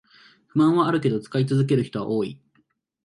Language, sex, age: Japanese, male, 19-29